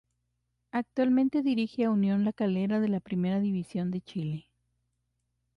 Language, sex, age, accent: Spanish, female, 30-39, México